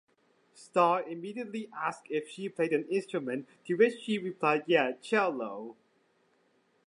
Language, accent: English, United States English